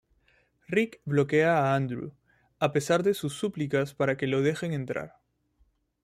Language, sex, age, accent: Spanish, male, 30-39, Andino-Pacífico: Colombia, Perú, Ecuador, oeste de Bolivia y Venezuela andina